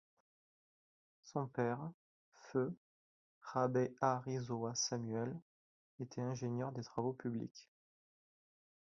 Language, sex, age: French, male, 30-39